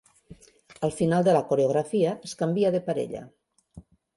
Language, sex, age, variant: Catalan, female, 50-59, Central